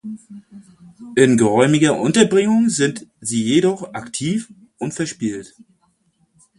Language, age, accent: German, 40-49, Deutschland Deutsch